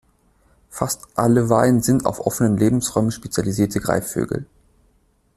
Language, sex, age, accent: German, male, 19-29, Deutschland Deutsch